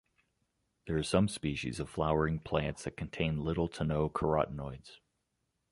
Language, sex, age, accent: English, male, 30-39, United States English